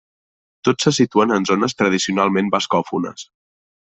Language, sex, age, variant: Catalan, male, 30-39, Central